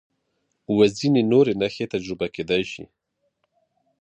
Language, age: Pashto, 30-39